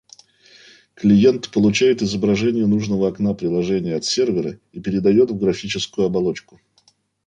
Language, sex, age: Russian, male, 40-49